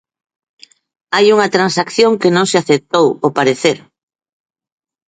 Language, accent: Galician, Normativo (estándar)